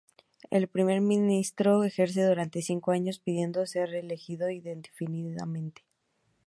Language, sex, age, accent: Spanish, female, under 19, México